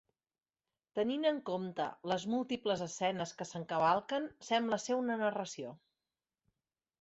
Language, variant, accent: Catalan, Central, central